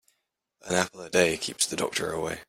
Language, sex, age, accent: English, male, under 19, England English